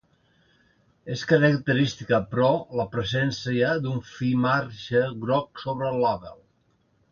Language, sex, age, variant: Catalan, male, 50-59, Central